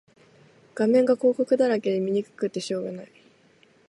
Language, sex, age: Japanese, female, 19-29